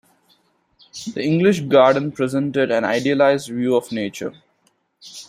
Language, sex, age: English, male, 19-29